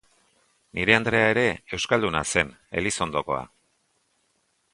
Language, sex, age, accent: Basque, male, 40-49, Mendebalekoa (Araba, Bizkaia, Gipuzkoako mendebaleko herri batzuk)